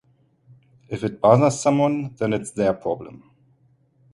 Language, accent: English, United States English